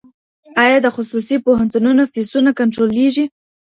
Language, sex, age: Pashto, female, under 19